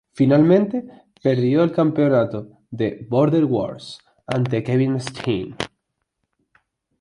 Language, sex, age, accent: Spanish, male, 19-29, España: Sur peninsular (Andalucia, Extremadura, Murcia)